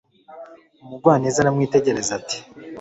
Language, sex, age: Kinyarwanda, male, 19-29